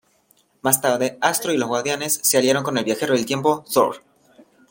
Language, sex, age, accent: Spanish, male, under 19, Andino-Pacífico: Colombia, Perú, Ecuador, oeste de Bolivia y Venezuela andina